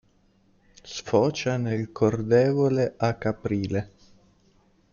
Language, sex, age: Italian, male, 19-29